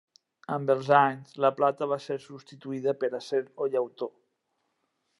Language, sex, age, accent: Catalan, male, 50-59, valencià